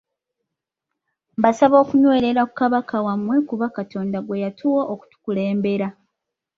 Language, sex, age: Ganda, female, 30-39